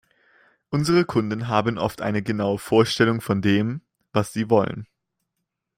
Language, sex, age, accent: German, male, 19-29, Deutschland Deutsch